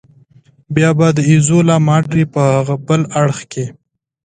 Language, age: Pashto, 30-39